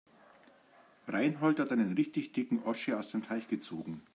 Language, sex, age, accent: German, male, 50-59, Deutschland Deutsch